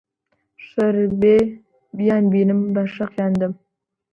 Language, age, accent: Central Kurdish, 19-29, سۆرانی